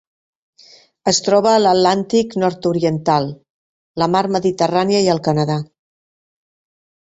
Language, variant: Catalan, Septentrional